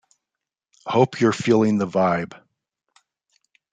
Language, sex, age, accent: English, male, 50-59, United States English